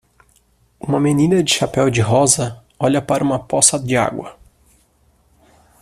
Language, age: Portuguese, 19-29